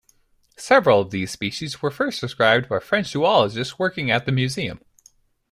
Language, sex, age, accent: English, male, 19-29, United States English